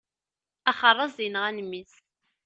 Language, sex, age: Kabyle, female, 19-29